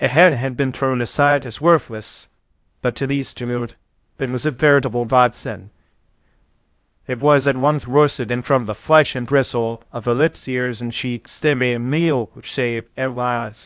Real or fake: fake